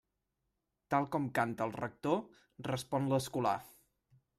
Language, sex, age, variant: Catalan, male, 19-29, Central